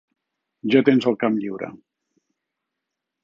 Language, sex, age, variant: Catalan, male, 60-69, Central